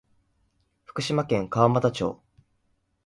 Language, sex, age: Japanese, male, 19-29